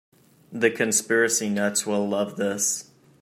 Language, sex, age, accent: English, male, 19-29, United States English